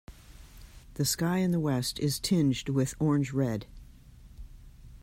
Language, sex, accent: English, female, United States English